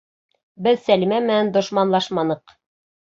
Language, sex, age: Bashkir, female, 30-39